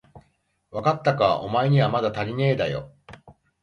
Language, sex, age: Japanese, male, 40-49